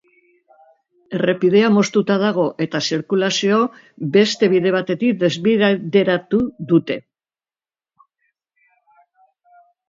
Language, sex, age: Basque, female, 70-79